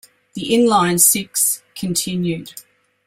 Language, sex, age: English, female, 60-69